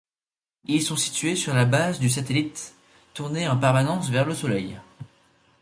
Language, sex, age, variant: French, male, 19-29, Français de métropole